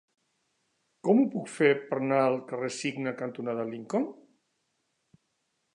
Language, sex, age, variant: Catalan, male, 60-69, Central